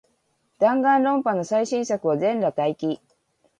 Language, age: Japanese, 50-59